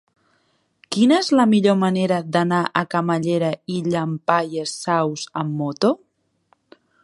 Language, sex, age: Catalan, female, 19-29